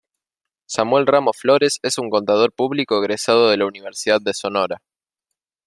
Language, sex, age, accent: Spanish, male, 19-29, Rioplatense: Argentina, Uruguay, este de Bolivia, Paraguay